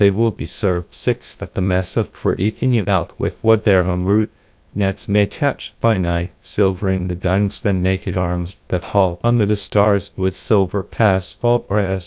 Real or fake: fake